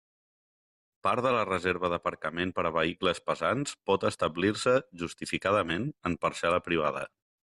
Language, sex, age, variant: Catalan, male, 30-39, Central